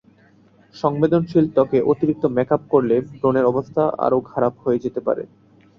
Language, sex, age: Bengali, male, 19-29